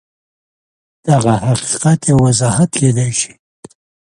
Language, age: Pashto, 70-79